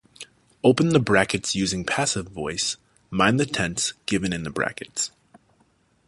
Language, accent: English, Canadian English